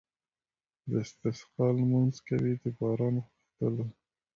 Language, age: Pashto, 19-29